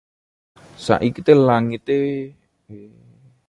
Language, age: Javanese, 30-39